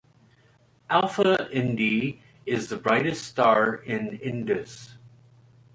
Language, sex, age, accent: English, male, 40-49, United States English